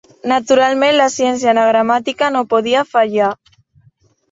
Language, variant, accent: Catalan, Septentrional, septentrional